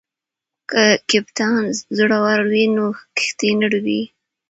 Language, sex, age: Pashto, female, 19-29